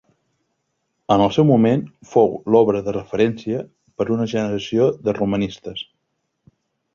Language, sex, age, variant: Catalan, male, 30-39, Central